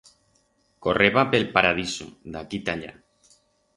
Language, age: Aragonese, 40-49